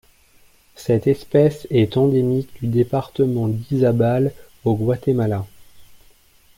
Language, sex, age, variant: French, male, 19-29, Français de métropole